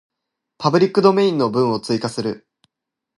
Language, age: Japanese, 19-29